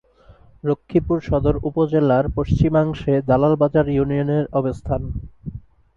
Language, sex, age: Bengali, male, 19-29